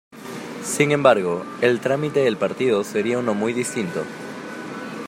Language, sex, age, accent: Spanish, male, 19-29, Andino-Pacífico: Colombia, Perú, Ecuador, oeste de Bolivia y Venezuela andina